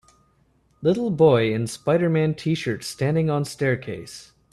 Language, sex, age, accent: English, male, 30-39, United States English